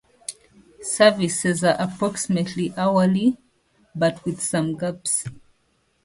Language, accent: English, Southern African (South Africa, Zimbabwe, Namibia)